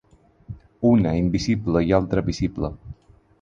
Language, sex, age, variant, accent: Catalan, male, 30-39, Balear, balear; aprenent (recent, des del castellà)